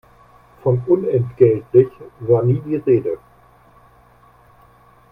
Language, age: German, 60-69